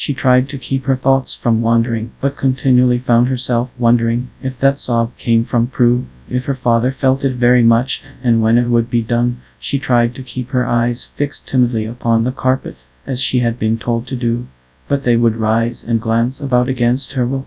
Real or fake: fake